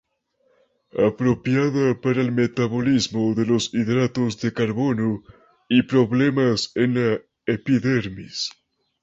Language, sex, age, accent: Spanish, male, 19-29, Andino-Pacífico: Colombia, Perú, Ecuador, oeste de Bolivia y Venezuela andina